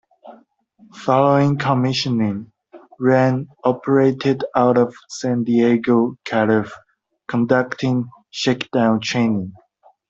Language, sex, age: English, male, 19-29